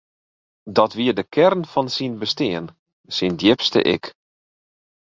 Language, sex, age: Western Frisian, male, 40-49